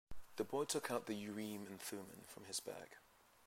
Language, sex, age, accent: English, male, 30-39, England English